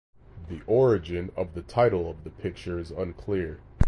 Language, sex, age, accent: English, male, 40-49, United States English